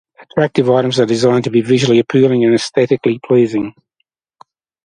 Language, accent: English, Australian English